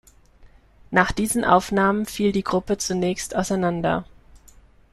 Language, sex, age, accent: German, female, 19-29, Deutschland Deutsch